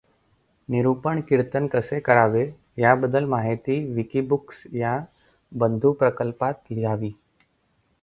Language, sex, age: Marathi, male, 30-39